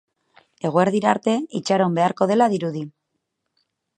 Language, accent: Basque, Erdialdekoa edo Nafarra (Gipuzkoa, Nafarroa)